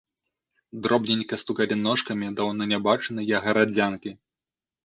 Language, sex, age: Belarusian, male, 19-29